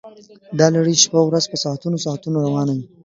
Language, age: Pashto, 19-29